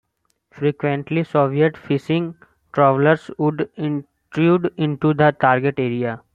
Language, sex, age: English, male, under 19